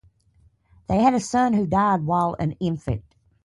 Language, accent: English, United States English